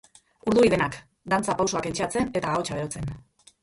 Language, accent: Basque, Mendebalekoa (Araba, Bizkaia, Gipuzkoako mendebaleko herri batzuk)